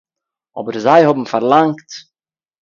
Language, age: Yiddish, 30-39